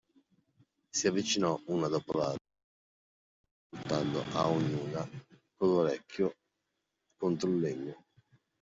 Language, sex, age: Italian, male, 50-59